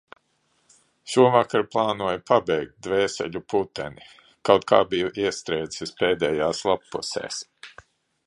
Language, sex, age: Latvian, male, 70-79